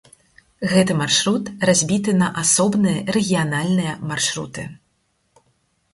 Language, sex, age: Belarusian, female, 30-39